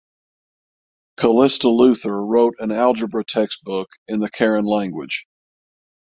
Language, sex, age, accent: English, male, 50-59, United States English; southern United States